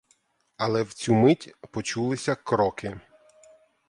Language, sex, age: Ukrainian, male, 30-39